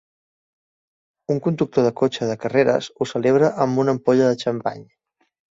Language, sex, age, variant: Catalan, male, 30-39, Central